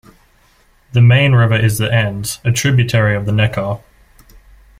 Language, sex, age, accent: English, male, under 19, Australian English